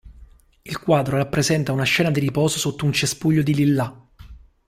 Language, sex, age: Italian, male, 30-39